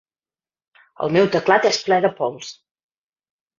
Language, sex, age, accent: Catalan, female, 30-39, Garrotxi